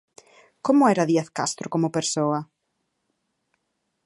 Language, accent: Galician, Oriental (común en zona oriental); Normativo (estándar)